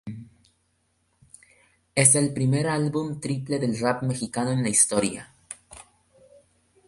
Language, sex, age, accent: Spanish, male, under 19, Andino-Pacífico: Colombia, Perú, Ecuador, oeste de Bolivia y Venezuela andina